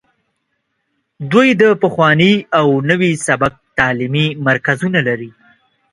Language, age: Pashto, 19-29